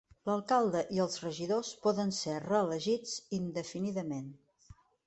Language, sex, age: Catalan, female, 60-69